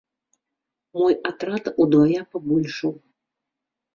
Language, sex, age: Belarusian, female, 40-49